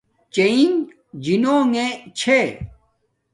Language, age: Domaaki, 40-49